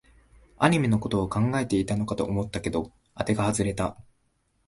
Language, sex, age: Japanese, male, 19-29